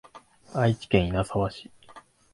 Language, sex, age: Japanese, male, 19-29